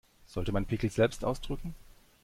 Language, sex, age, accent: German, male, 30-39, Deutschland Deutsch